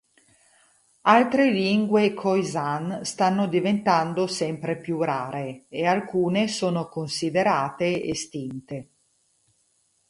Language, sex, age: Italian, female, 40-49